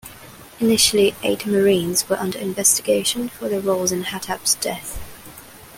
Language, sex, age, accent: English, female, 19-29, England English